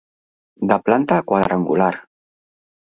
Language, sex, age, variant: Catalan, male, 40-49, Central